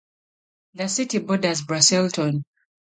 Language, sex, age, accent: English, female, 19-29, England English